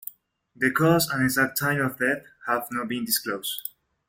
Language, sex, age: English, male, 19-29